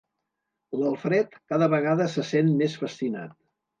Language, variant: Catalan, Central